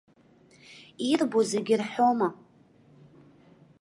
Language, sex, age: Abkhazian, female, under 19